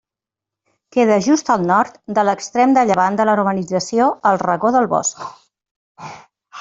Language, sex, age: Catalan, female, 50-59